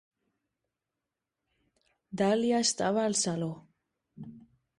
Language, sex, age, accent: Catalan, female, under 19, valencià